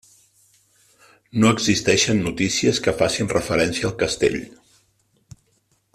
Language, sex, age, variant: Catalan, male, 50-59, Central